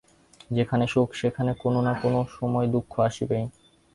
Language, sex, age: Bengali, male, 19-29